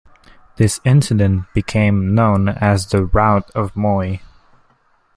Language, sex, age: English, male, 19-29